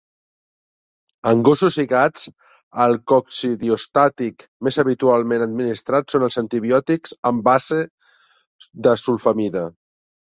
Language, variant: Catalan, Central